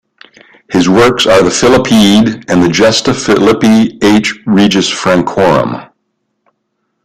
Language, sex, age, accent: English, male, 60-69, United States English